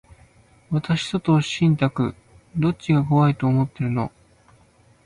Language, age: Japanese, 19-29